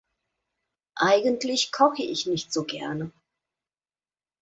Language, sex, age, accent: German, female, 30-39, Deutschland Deutsch